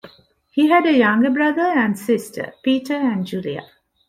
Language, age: English, 50-59